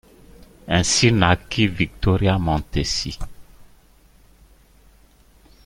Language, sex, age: French, male, 40-49